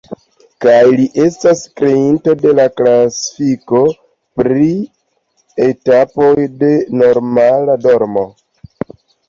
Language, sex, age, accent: Esperanto, male, 30-39, Internacia